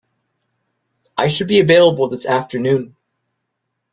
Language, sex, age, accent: English, male, 19-29, United States English